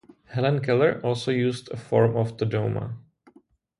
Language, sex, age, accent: English, male, 30-39, Czech